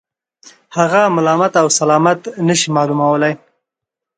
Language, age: Pashto, 19-29